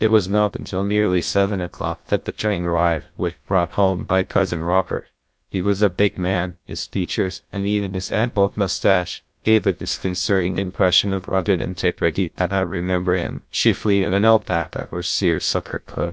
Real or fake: fake